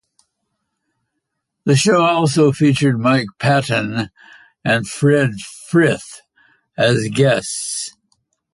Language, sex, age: English, male, 80-89